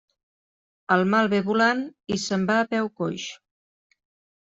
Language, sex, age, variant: Catalan, female, 40-49, Central